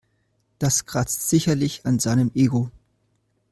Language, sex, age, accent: German, male, 19-29, Deutschland Deutsch